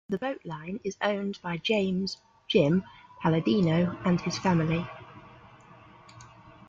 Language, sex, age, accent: English, female, 30-39, England English